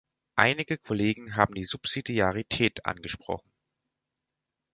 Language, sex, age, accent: German, male, 19-29, Deutschland Deutsch